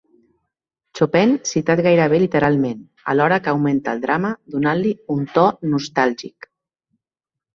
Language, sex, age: Catalan, female, 30-39